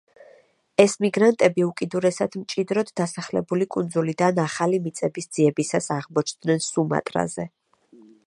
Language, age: Georgian, 30-39